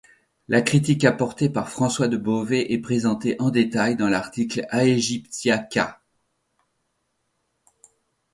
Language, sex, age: French, male, 60-69